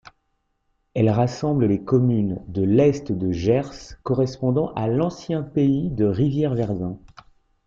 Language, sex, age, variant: French, male, 40-49, Français de métropole